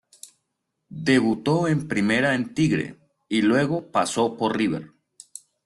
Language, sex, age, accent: Spanish, male, 30-39, Caribe: Cuba, Venezuela, Puerto Rico, República Dominicana, Panamá, Colombia caribeña, México caribeño, Costa del golfo de México